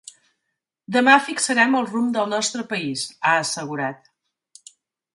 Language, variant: Catalan, Central